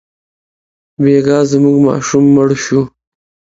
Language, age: Pashto, 19-29